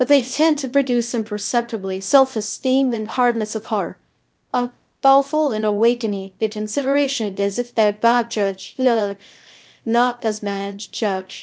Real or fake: fake